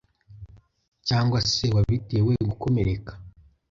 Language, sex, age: Kinyarwanda, male, under 19